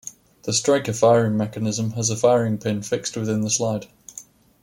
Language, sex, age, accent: English, male, 19-29, England English